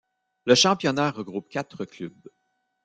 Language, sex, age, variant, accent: French, male, 40-49, Français d'Amérique du Nord, Français du Canada